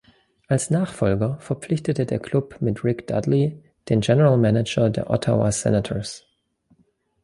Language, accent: German, Deutschland Deutsch